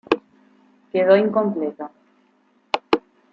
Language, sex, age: Spanish, female, 19-29